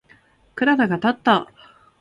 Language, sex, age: Japanese, female, 19-29